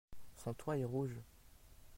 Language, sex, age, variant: French, male, under 19, Français de métropole